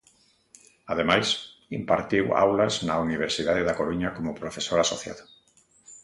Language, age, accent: Galician, 50-59, Atlántico (seseo e gheada)